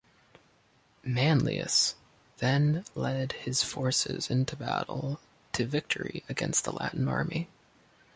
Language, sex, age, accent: English, male, 19-29, United States English